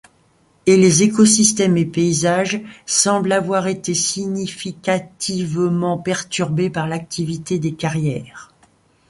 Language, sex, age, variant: French, female, 60-69, Français de métropole